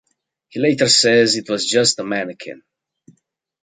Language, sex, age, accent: English, male, 30-39, Australian English